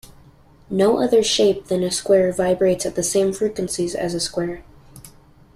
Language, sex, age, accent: English, male, under 19, United States English